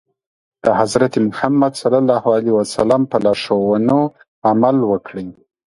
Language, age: Pashto, 30-39